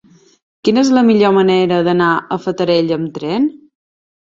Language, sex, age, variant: Catalan, female, 19-29, Balear